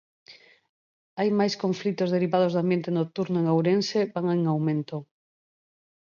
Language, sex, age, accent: Galician, female, 40-49, Normativo (estándar)